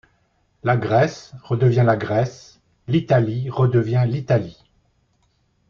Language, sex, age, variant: French, male, 60-69, Français de métropole